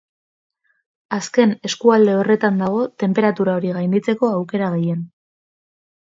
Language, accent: Basque, Mendebalekoa (Araba, Bizkaia, Gipuzkoako mendebaleko herri batzuk)